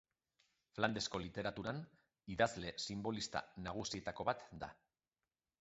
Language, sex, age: Basque, male, 40-49